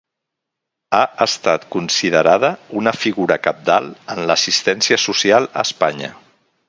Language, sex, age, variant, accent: Catalan, male, 50-59, Central, Barceloní